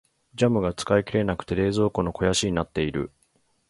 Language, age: Japanese, 40-49